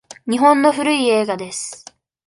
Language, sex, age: Japanese, female, 19-29